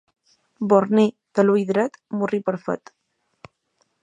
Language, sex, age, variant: Catalan, female, 19-29, Balear